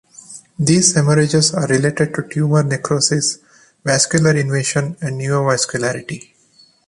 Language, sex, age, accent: English, male, 30-39, India and South Asia (India, Pakistan, Sri Lanka)